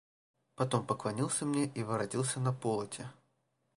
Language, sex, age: Russian, male, 30-39